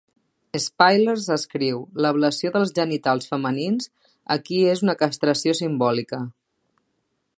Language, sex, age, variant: Catalan, female, 30-39, Central